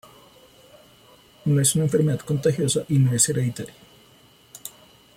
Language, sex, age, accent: Spanish, male, 30-39, Andino-Pacífico: Colombia, Perú, Ecuador, oeste de Bolivia y Venezuela andina